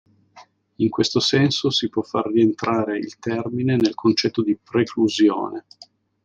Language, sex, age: Italian, male, 40-49